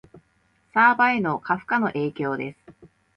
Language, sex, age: Japanese, female, 30-39